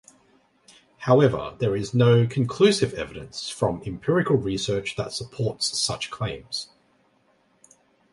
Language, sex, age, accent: English, male, 30-39, Australian English